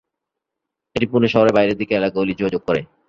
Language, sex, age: Bengali, male, 19-29